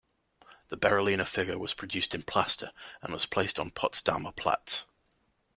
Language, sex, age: English, male, 19-29